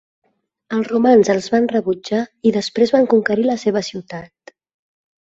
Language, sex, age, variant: Catalan, female, 30-39, Central